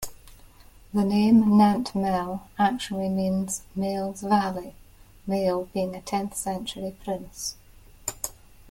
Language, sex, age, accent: English, female, 50-59, Scottish English